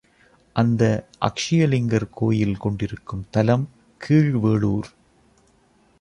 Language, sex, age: Tamil, male, 30-39